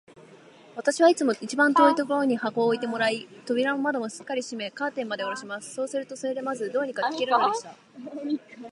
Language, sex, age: Japanese, female, under 19